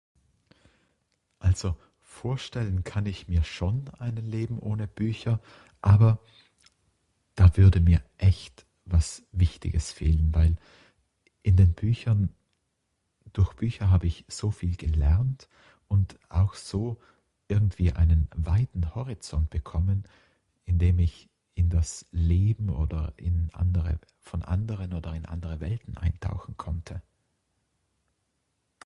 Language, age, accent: German, 40-49, Österreichisches Deutsch